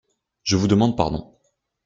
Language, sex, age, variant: French, male, 19-29, Français de métropole